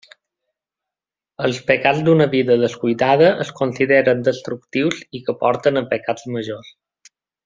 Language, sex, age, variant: Catalan, male, 30-39, Balear